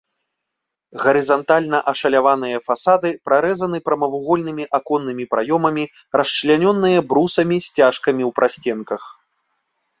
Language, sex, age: Belarusian, male, 40-49